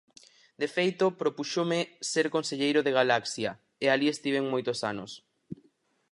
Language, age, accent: Galician, 19-29, Central (gheada)